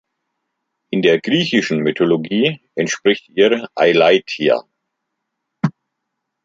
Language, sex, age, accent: German, male, 50-59, Deutschland Deutsch